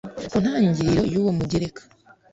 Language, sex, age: Kinyarwanda, female, 19-29